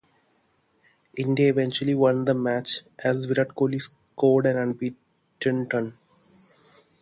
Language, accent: English, India and South Asia (India, Pakistan, Sri Lanka)